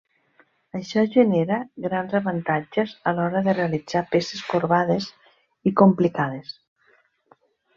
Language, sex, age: Catalan, female, 40-49